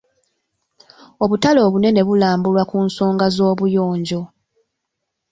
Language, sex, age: Ganda, female, 19-29